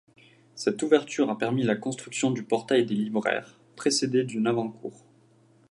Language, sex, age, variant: French, male, 19-29, Français de métropole